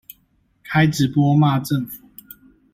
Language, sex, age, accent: Chinese, male, 19-29, 出生地：臺北市